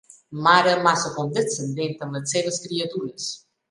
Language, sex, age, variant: Catalan, female, 40-49, Balear